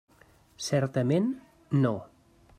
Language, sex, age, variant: Catalan, male, 50-59, Central